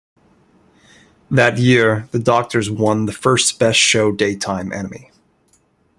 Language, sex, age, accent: English, male, 19-29, Canadian English